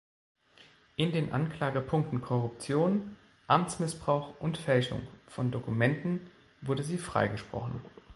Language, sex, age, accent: German, male, 40-49, Deutschland Deutsch